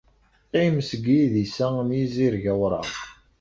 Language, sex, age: Kabyle, male, 30-39